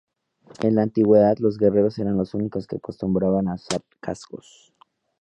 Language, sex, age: Spanish, male, 19-29